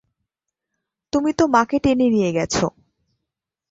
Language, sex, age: Bengali, female, 19-29